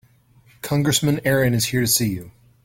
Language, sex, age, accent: English, male, 19-29, United States English